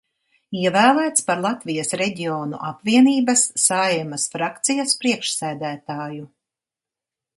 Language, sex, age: Latvian, female, 60-69